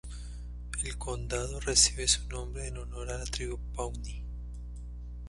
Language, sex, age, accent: Spanish, male, 30-39, Andino-Pacífico: Colombia, Perú, Ecuador, oeste de Bolivia y Venezuela andina